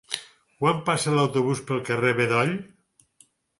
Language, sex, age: Catalan, male, 60-69